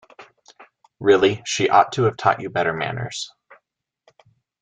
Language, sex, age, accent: English, male, 19-29, United States English